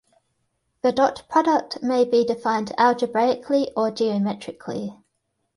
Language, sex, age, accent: English, female, 30-39, Australian English